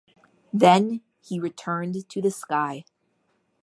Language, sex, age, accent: English, female, 30-39, United States English